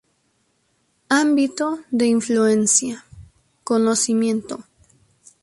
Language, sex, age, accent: Spanish, female, 19-29, México